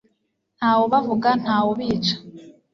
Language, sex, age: Kinyarwanda, female, 19-29